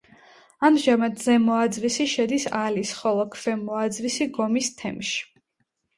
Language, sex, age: Georgian, female, 19-29